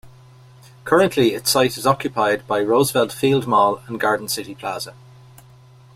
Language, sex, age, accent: English, male, 50-59, Irish English